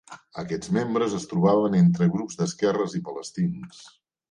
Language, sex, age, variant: Catalan, male, 60-69, Central